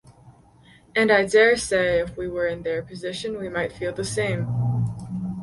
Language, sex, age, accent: English, female, 19-29, Canadian English